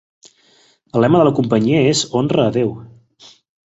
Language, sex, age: Catalan, male, 30-39